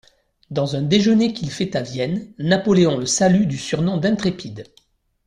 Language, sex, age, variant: French, male, 40-49, Français de métropole